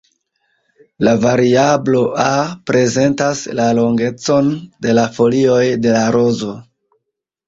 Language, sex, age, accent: Esperanto, male, 30-39, Internacia